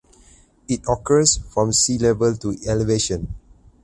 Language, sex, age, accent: English, male, 30-39, Malaysian English